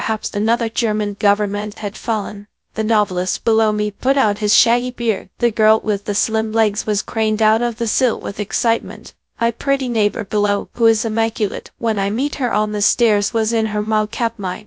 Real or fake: fake